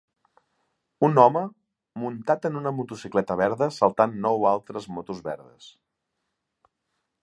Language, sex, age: Catalan, male, 40-49